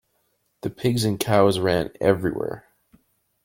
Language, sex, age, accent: English, male, 30-39, Canadian English